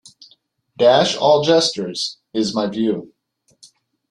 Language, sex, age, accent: English, male, 40-49, United States English